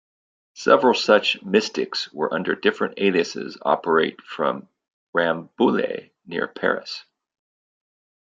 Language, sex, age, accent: English, male, 50-59, United States English